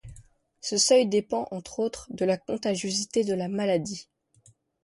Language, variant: French, Français de métropole